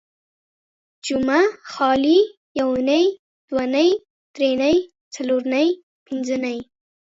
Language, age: Pashto, 40-49